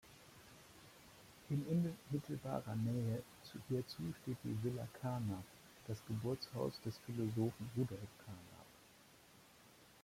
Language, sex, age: German, male, 50-59